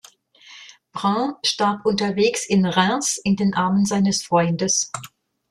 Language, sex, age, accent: German, female, 60-69, Deutschland Deutsch